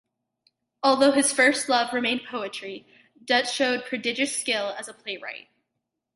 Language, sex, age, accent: English, female, under 19, United States English